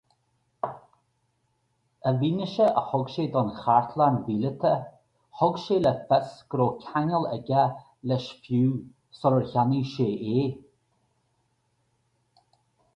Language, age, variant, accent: Irish, 50-59, Gaeilge Uladh, Cainteoir dúchais, Gaeltacht